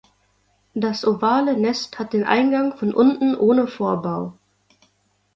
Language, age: German, 19-29